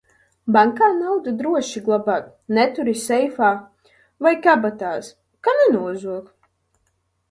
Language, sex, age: Latvian, female, 19-29